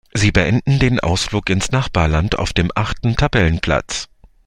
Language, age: German, 30-39